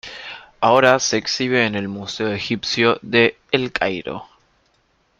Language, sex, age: Spanish, male, 19-29